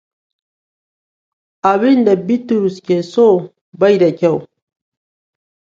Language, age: Hausa, 19-29